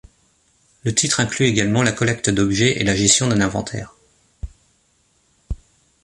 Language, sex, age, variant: French, male, 40-49, Français de métropole